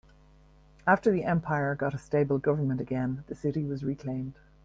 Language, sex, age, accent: English, female, 50-59, Irish English